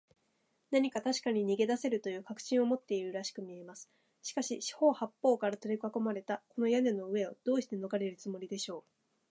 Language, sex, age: Japanese, female, 19-29